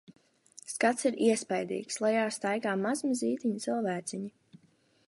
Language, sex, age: Latvian, female, under 19